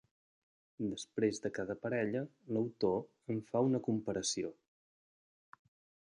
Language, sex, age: Catalan, male, 30-39